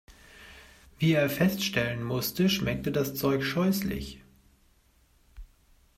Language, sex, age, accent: German, male, 40-49, Deutschland Deutsch